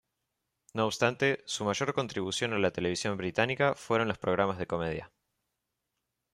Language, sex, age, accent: Spanish, male, 30-39, Rioplatense: Argentina, Uruguay, este de Bolivia, Paraguay